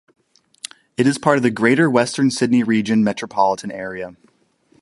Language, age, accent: English, 19-29, United States English